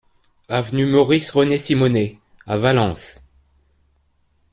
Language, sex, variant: French, male, Français de métropole